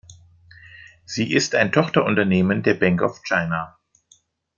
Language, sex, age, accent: German, male, 50-59, Deutschland Deutsch